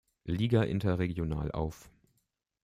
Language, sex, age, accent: German, male, 19-29, Deutschland Deutsch